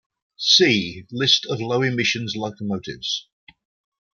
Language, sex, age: English, male, 60-69